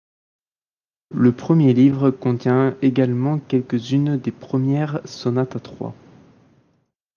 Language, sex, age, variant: French, male, 19-29, Français de métropole